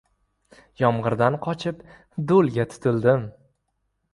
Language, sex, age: Uzbek, male, 19-29